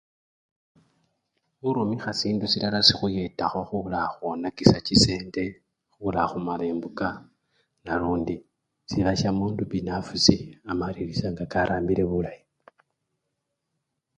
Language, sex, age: Luyia, male, 19-29